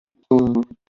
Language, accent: English, United States English